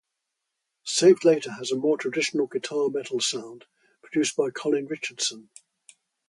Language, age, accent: English, 80-89, England English